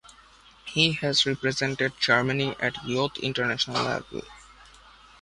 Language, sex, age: English, male, 19-29